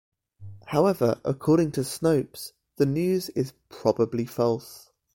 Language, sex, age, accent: English, male, 19-29, England English